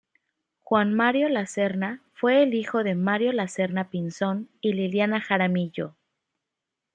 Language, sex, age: Spanish, female, 19-29